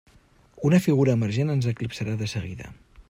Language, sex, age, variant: Catalan, male, 30-39, Central